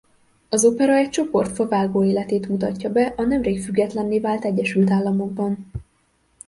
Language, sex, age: Hungarian, female, 19-29